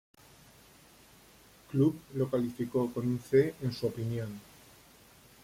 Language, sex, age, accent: Spanish, male, 40-49, España: Centro-Sur peninsular (Madrid, Toledo, Castilla-La Mancha)